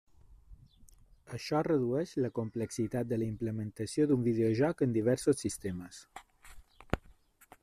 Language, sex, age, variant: Catalan, male, 40-49, Balear